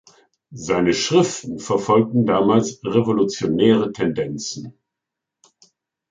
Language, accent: German, Deutschland Deutsch